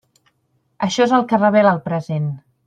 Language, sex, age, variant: Catalan, male, 30-39, Central